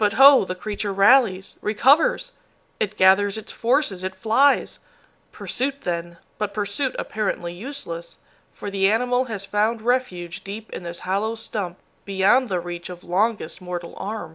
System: none